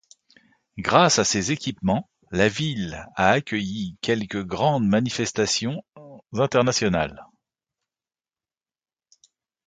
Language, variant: French, Français de métropole